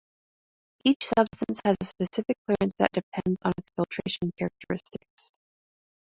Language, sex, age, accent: English, female, 19-29, United States English